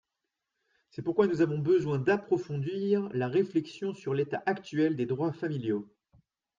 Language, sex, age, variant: French, male, 30-39, Français de métropole